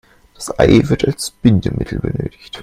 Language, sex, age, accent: German, male, 19-29, Deutschland Deutsch